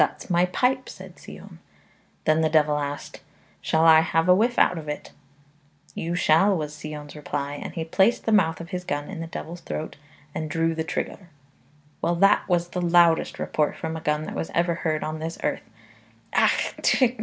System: none